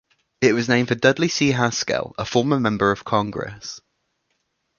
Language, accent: English, England English